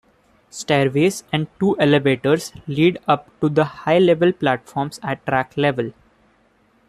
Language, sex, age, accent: English, male, 19-29, India and South Asia (India, Pakistan, Sri Lanka)